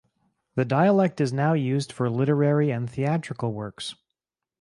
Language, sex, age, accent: English, male, 30-39, Canadian English